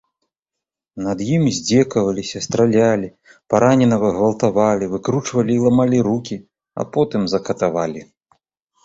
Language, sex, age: Belarusian, male, 40-49